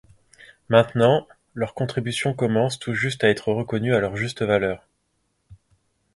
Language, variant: French, Français de métropole